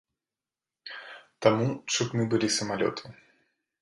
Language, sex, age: Belarusian, male, 19-29